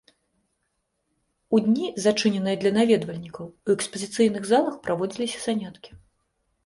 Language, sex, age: Belarusian, female, 30-39